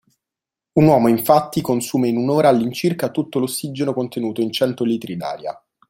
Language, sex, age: Italian, male, 19-29